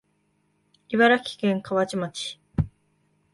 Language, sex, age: Japanese, female, 19-29